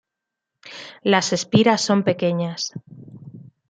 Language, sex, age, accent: Spanish, female, 30-39, España: Centro-Sur peninsular (Madrid, Toledo, Castilla-La Mancha)